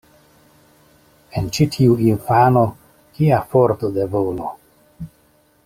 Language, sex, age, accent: Esperanto, male, 50-59, Internacia